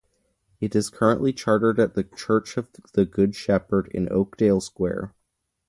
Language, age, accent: English, under 19, United States English